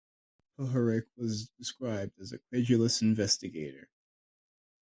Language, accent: English, United States English